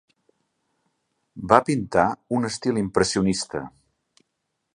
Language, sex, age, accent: Catalan, male, 40-49, gironí